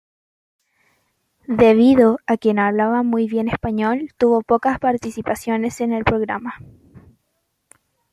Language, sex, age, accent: Spanish, female, under 19, Chileno: Chile, Cuyo